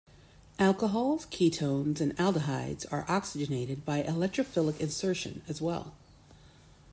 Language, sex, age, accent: English, female, 40-49, United States English